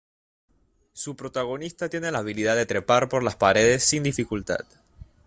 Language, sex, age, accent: Spanish, male, 19-29, Caribe: Cuba, Venezuela, Puerto Rico, República Dominicana, Panamá, Colombia caribeña, México caribeño, Costa del golfo de México